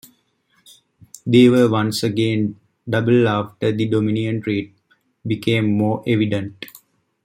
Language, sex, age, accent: English, male, 19-29, United States English